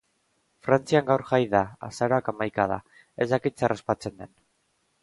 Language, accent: Basque, Erdialdekoa edo Nafarra (Gipuzkoa, Nafarroa)